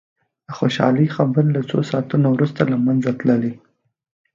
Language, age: Pashto, 19-29